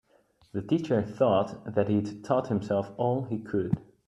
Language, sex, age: English, male, 19-29